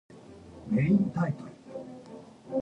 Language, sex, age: English, female, 19-29